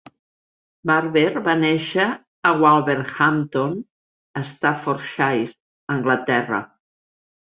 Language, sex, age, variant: Catalan, female, 60-69, Central